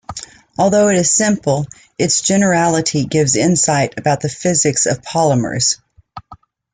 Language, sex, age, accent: English, female, 50-59, United States English